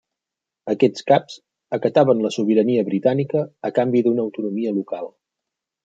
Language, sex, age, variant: Catalan, male, 30-39, Central